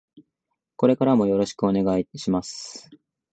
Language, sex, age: Japanese, male, 19-29